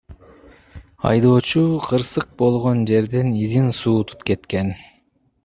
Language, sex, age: Kyrgyz, male, 30-39